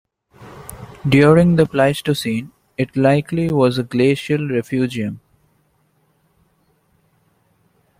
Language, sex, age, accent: English, male, 19-29, India and South Asia (India, Pakistan, Sri Lanka)